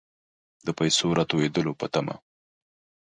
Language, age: Pashto, 30-39